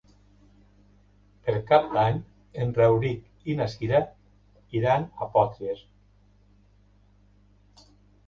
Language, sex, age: Catalan, male, 60-69